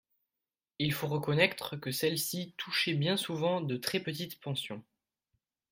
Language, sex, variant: French, male, Français de métropole